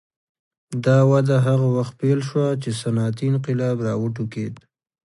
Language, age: Pashto, 30-39